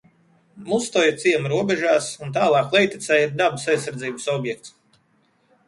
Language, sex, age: Latvian, male, 30-39